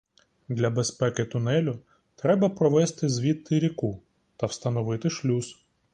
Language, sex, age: Ukrainian, male, 30-39